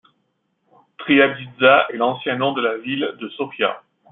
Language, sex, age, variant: French, male, 40-49, Français de métropole